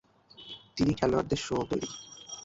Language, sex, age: Bengali, male, 19-29